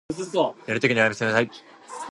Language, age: Japanese, 19-29